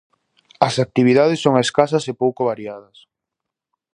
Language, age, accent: Galician, 19-29, Normativo (estándar)